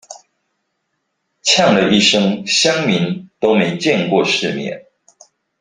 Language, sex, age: Chinese, male, 40-49